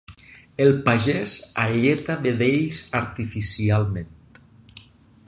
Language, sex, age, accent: Catalan, male, 40-49, valencià